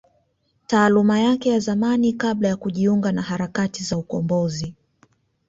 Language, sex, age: Swahili, female, 19-29